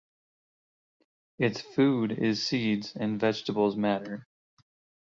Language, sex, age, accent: English, male, 30-39, United States English